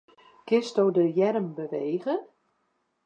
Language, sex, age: Western Frisian, female, 40-49